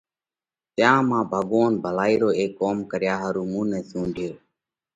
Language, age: Parkari Koli, 30-39